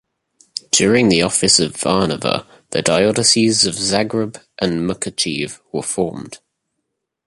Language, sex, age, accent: English, male, 19-29, England English